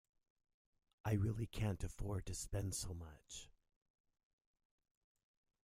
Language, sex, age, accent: English, male, 40-49, United States English